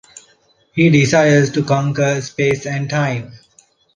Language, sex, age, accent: English, male, 30-39, India and South Asia (India, Pakistan, Sri Lanka)